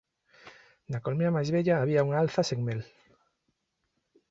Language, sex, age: Galician, male, 50-59